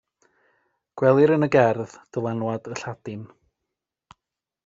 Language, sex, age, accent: Welsh, male, 30-39, Y Deyrnas Unedig Cymraeg